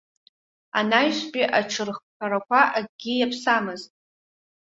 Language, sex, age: Abkhazian, female, under 19